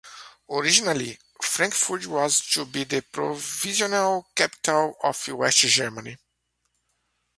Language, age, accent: English, 40-49, United States English